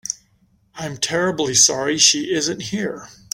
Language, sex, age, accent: English, male, 50-59, United States English